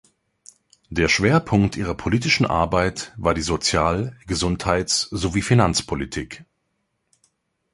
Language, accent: German, Deutschland Deutsch